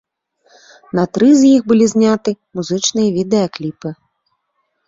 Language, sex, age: Belarusian, female, 30-39